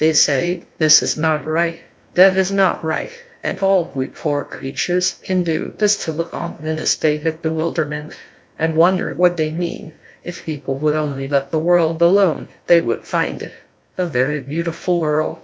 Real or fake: fake